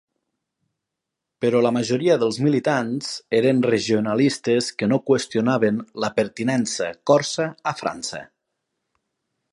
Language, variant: Catalan, Nord-Occidental